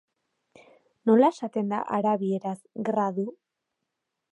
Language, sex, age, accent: Basque, female, 30-39, Erdialdekoa edo Nafarra (Gipuzkoa, Nafarroa)